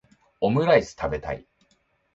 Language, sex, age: Japanese, male, 19-29